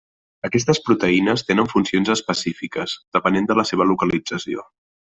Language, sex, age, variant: Catalan, male, 30-39, Central